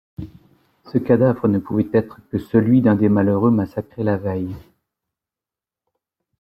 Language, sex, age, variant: French, male, 40-49, Français de métropole